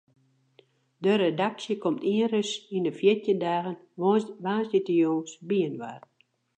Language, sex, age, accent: Western Frisian, female, 60-69, Wâldfrysk